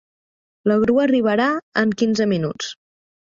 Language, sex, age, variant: Catalan, female, 19-29, Central